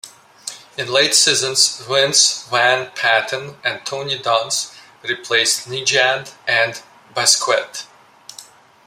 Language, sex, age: English, male, 40-49